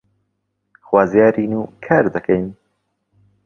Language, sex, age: Central Kurdish, male, 19-29